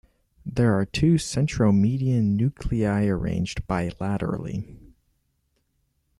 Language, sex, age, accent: English, male, under 19, Canadian English